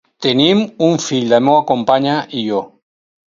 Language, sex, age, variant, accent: Catalan, male, 50-59, Valencià meridional, valencià